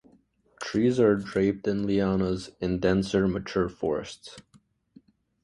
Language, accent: English, Canadian English